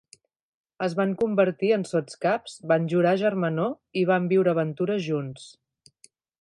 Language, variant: Catalan, Central